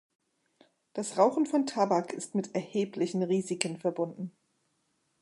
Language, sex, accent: German, female, Deutschland Deutsch